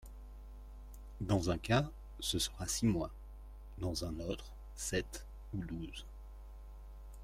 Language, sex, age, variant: French, male, 40-49, Français de métropole